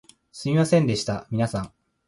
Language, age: Japanese, 19-29